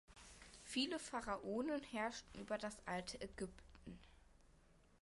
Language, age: German, 19-29